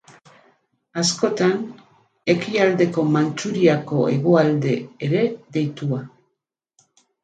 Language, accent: Basque, Mendebalekoa (Araba, Bizkaia, Gipuzkoako mendebaleko herri batzuk)